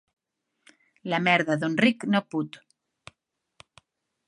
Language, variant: Catalan, Central